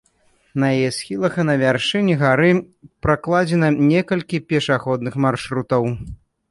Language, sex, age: Belarusian, male, 30-39